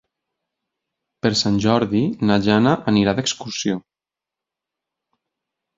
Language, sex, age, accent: Catalan, male, 30-39, valencià